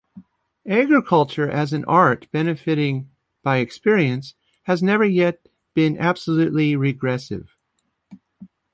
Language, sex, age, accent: English, male, 50-59, United States English